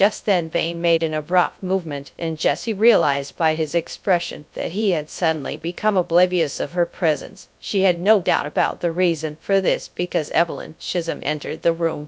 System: TTS, GradTTS